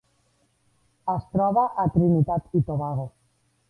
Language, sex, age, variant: Catalan, female, 30-39, Central